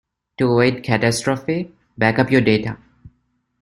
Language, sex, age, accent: English, male, 19-29, India and South Asia (India, Pakistan, Sri Lanka)